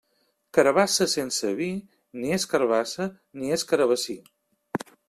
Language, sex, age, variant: Catalan, male, 50-59, Central